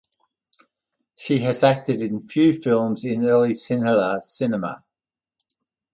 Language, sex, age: English, male, 60-69